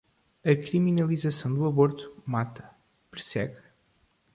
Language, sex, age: Portuguese, male, 19-29